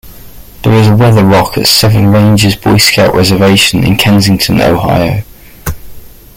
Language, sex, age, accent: English, male, 40-49, England English